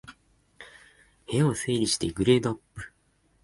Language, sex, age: Japanese, male, 19-29